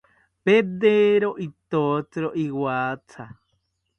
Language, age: South Ucayali Ashéninka, 30-39